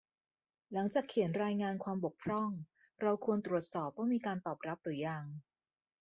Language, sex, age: Thai, female, 30-39